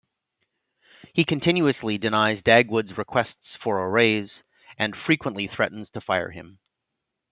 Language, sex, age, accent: English, male, 40-49, Canadian English